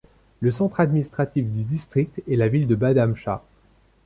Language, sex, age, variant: French, male, 40-49, Français de métropole